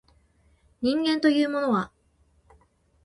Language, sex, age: Japanese, female, 19-29